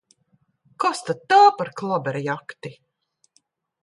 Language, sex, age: Latvian, female, 60-69